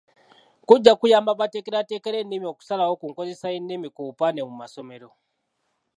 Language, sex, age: Ganda, male, 19-29